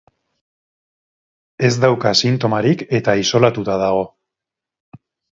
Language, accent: Basque, Erdialdekoa edo Nafarra (Gipuzkoa, Nafarroa)